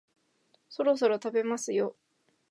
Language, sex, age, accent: Japanese, female, 19-29, 標準語